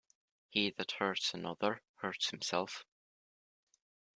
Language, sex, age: English, male, under 19